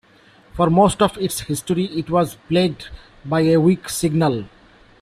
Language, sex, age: English, male, 40-49